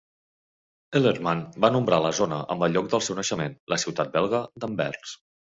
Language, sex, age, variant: Catalan, male, 30-39, Central